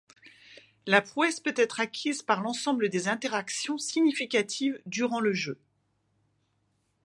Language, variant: French, Français de métropole